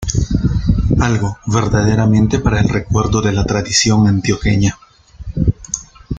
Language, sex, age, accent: Spanish, male, 40-49, Andino-Pacífico: Colombia, Perú, Ecuador, oeste de Bolivia y Venezuela andina